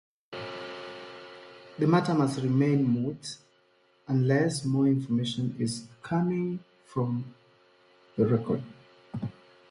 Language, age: English, 30-39